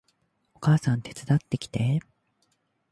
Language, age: Japanese, 19-29